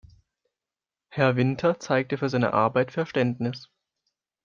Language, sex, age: German, male, under 19